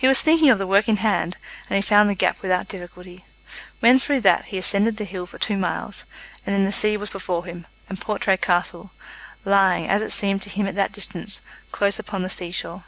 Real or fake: real